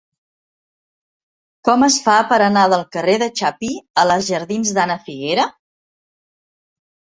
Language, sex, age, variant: Catalan, female, 50-59, Central